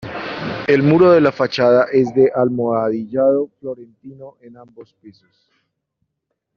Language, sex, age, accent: Spanish, male, 30-39, Andino-Pacífico: Colombia, Perú, Ecuador, oeste de Bolivia y Venezuela andina